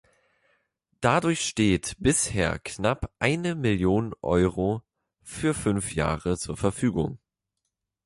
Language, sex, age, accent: German, male, under 19, Deutschland Deutsch